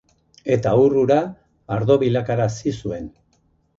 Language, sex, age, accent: Basque, male, 50-59, Erdialdekoa edo Nafarra (Gipuzkoa, Nafarroa)